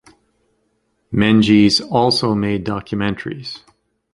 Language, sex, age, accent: English, male, 60-69, Canadian English